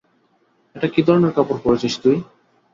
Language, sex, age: Bengali, male, 19-29